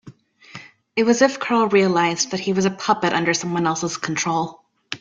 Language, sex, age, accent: English, female, 30-39, United States English